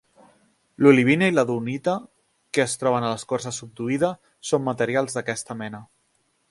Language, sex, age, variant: Catalan, male, 30-39, Central